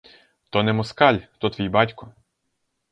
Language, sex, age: Ukrainian, male, 19-29